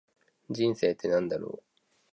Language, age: Japanese, 30-39